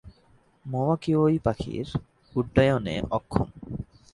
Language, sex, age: Bengali, male, 19-29